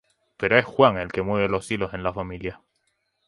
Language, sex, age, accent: Spanish, male, 19-29, España: Islas Canarias